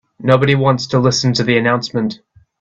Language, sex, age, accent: English, male, 19-29, New Zealand English